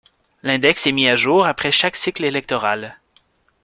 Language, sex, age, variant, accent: French, male, 19-29, Français d'Amérique du Nord, Français du Canada